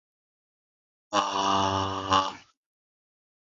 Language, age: English, 19-29